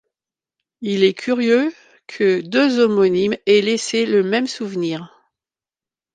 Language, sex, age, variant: French, female, 50-59, Français de métropole